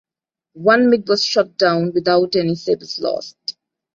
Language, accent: English, India and South Asia (India, Pakistan, Sri Lanka)